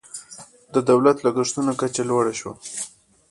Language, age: Pashto, 19-29